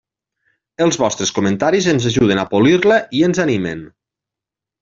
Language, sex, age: Catalan, male, 40-49